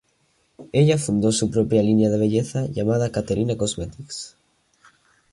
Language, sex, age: Spanish, male, under 19